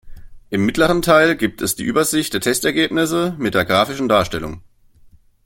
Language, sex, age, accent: German, male, 19-29, Deutschland Deutsch